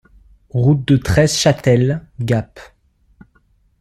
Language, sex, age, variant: French, male, 19-29, Français de métropole